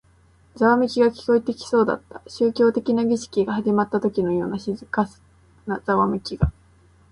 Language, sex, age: Japanese, female, 19-29